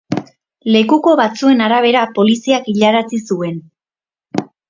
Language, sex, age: Basque, female, 19-29